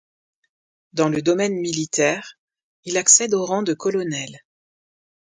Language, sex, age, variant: French, female, 40-49, Français de métropole